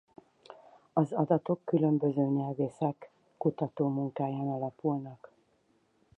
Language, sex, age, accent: Hungarian, female, 40-49, budapesti